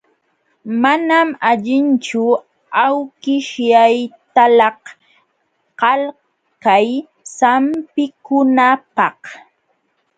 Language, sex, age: Jauja Wanca Quechua, female, 19-29